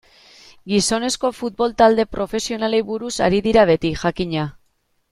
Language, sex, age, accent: Basque, female, 19-29, Mendebalekoa (Araba, Bizkaia, Gipuzkoako mendebaleko herri batzuk)